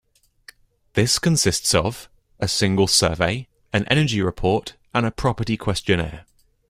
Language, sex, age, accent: English, male, under 19, England English